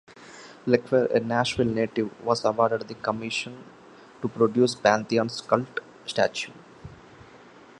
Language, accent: English, India and South Asia (India, Pakistan, Sri Lanka)